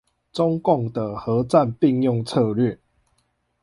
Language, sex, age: Chinese, male, 19-29